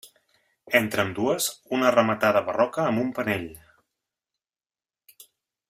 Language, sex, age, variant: Catalan, male, 40-49, Central